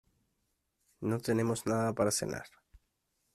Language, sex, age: Spanish, male, 19-29